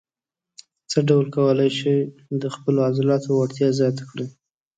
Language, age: Pashto, 19-29